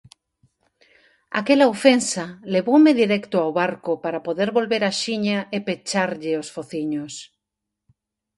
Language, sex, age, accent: Galician, female, 40-49, Normativo (estándar)